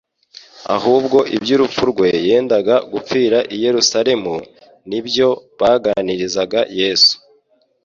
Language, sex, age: Kinyarwanda, male, 19-29